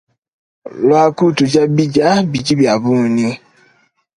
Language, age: Luba-Lulua, 30-39